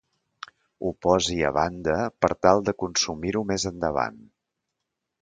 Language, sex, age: Catalan, male, 60-69